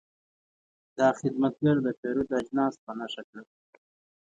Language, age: Pashto, 19-29